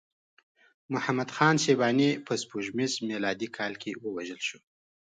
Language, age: Pashto, 30-39